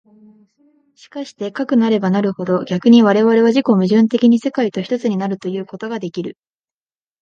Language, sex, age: Japanese, female, under 19